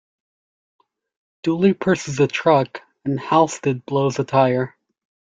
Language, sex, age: English, male, 19-29